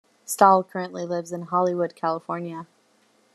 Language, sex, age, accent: English, female, 19-29, United States English